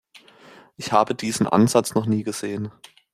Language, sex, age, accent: German, male, 19-29, Deutschland Deutsch